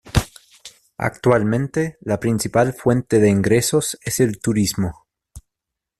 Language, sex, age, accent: Spanish, male, 30-39, Chileno: Chile, Cuyo